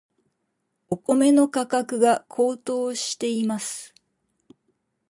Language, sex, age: Japanese, female, 60-69